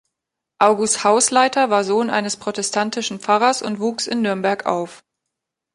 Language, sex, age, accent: German, female, 40-49, Deutschland Deutsch